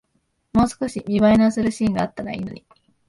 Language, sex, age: Japanese, female, 19-29